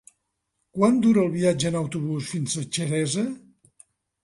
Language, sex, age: Catalan, male, 60-69